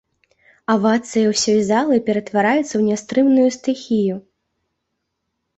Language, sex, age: Belarusian, female, 19-29